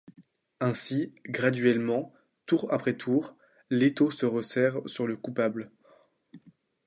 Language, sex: French, male